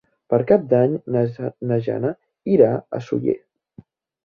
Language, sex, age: Catalan, male, 19-29